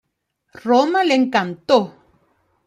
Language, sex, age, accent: Spanish, female, 30-39, Rioplatense: Argentina, Uruguay, este de Bolivia, Paraguay